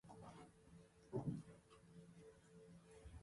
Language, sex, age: Japanese, female, 19-29